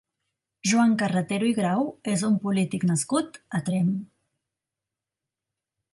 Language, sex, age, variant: Catalan, female, 40-49, Central